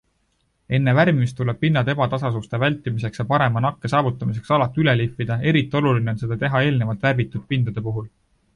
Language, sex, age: Estonian, male, 19-29